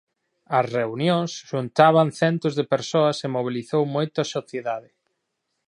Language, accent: Galician, Normativo (estándar)